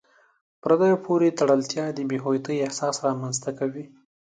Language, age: Pashto, 19-29